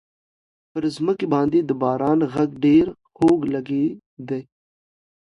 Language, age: Pashto, under 19